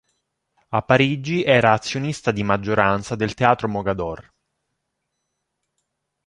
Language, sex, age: Italian, male, 30-39